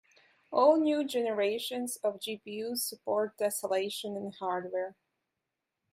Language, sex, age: English, female, 19-29